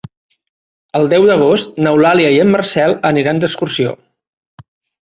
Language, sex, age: Catalan, male, 40-49